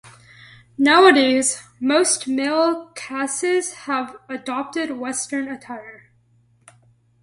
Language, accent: English, United States English